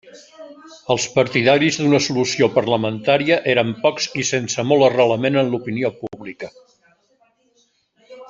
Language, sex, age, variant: Catalan, male, 70-79, Central